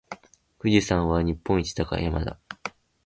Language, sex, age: Japanese, male, 19-29